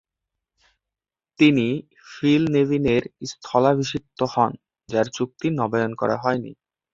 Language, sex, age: Bengali, male, under 19